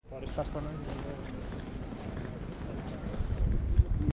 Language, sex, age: English, male, 19-29